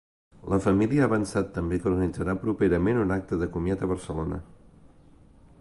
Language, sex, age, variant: Catalan, male, 30-39, Central